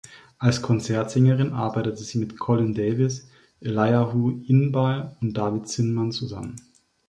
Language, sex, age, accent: German, male, 30-39, Deutschland Deutsch